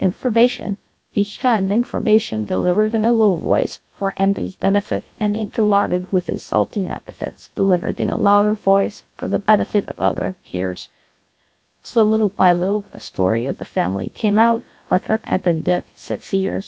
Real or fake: fake